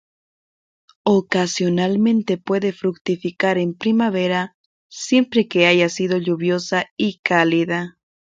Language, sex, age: Spanish, female, 19-29